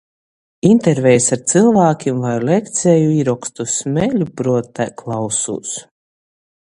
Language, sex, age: Latgalian, female, 30-39